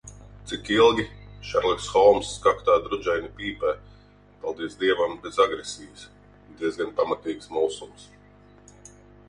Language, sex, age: Latvian, male, 40-49